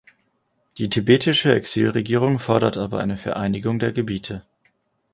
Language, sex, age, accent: German, male, 19-29, Deutschland Deutsch